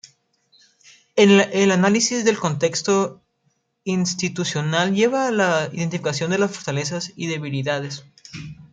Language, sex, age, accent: Spanish, male, under 19, México